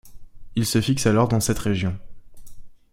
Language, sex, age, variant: French, male, 19-29, Français de métropole